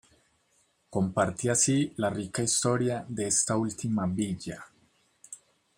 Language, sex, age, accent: Spanish, male, 19-29, Caribe: Cuba, Venezuela, Puerto Rico, República Dominicana, Panamá, Colombia caribeña, México caribeño, Costa del golfo de México